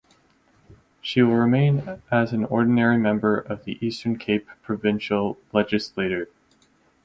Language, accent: English, Canadian English